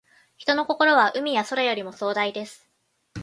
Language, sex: Japanese, female